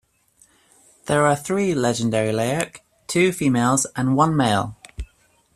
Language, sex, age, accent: English, female, 19-29, England English